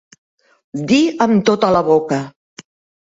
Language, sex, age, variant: Catalan, female, 70-79, Central